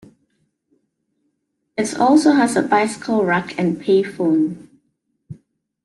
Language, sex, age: English, female, 30-39